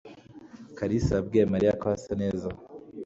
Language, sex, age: Kinyarwanda, male, 19-29